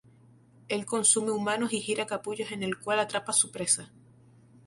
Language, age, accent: Spanish, 19-29, España: Islas Canarias